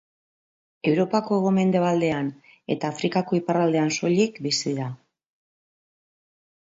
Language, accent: Basque, Mendebalekoa (Araba, Bizkaia, Gipuzkoako mendebaleko herri batzuk)